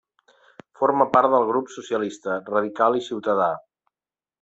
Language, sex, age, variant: Catalan, male, 40-49, Central